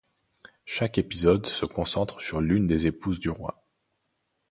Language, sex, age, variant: French, male, 19-29, Français de métropole